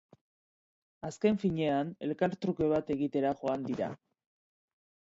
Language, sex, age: Basque, female, 40-49